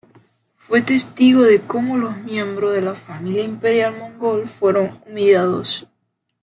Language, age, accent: Spanish, 19-29, Caribe: Cuba, Venezuela, Puerto Rico, República Dominicana, Panamá, Colombia caribeña, México caribeño, Costa del golfo de México